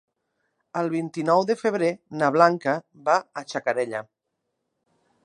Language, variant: Catalan, Nord-Occidental